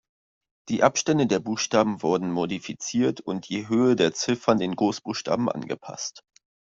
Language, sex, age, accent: German, male, 19-29, Deutschland Deutsch